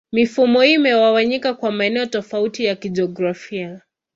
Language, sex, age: Swahili, female, 19-29